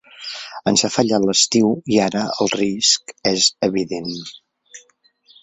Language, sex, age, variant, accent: Catalan, male, 60-69, Central, central